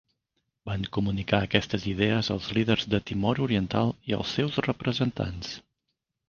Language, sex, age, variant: Catalan, male, 40-49, Central